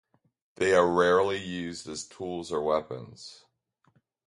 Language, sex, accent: English, male, United States English